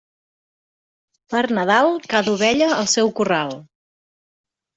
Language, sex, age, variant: Catalan, female, 60-69, Central